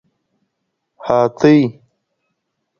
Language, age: Pashto, under 19